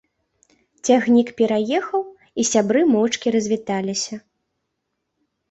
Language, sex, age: Belarusian, female, 19-29